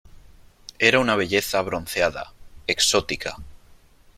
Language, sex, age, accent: Spanish, male, 30-39, España: Norte peninsular (Asturias, Castilla y León, Cantabria, País Vasco, Navarra, Aragón, La Rioja, Guadalajara, Cuenca)